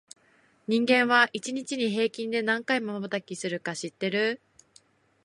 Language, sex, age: Japanese, female, 19-29